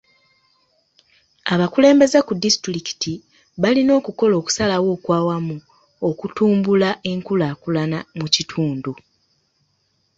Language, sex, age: Ganda, female, 30-39